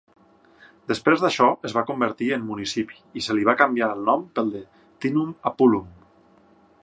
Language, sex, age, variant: Catalan, male, 30-39, Septentrional